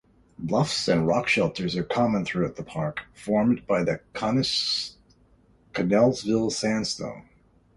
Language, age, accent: English, 60-69, Canadian English